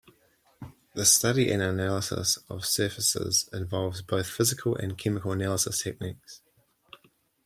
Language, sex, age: English, male, 30-39